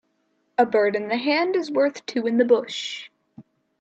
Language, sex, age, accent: English, female, under 19, United States English